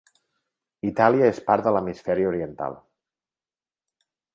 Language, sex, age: Catalan, male, 40-49